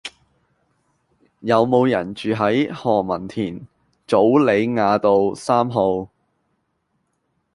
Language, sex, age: Cantonese, male, 19-29